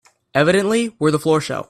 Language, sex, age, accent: English, male, under 19, United States English